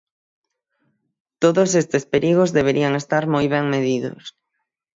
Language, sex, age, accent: Galician, male, 19-29, Atlántico (seseo e gheada); Normativo (estándar)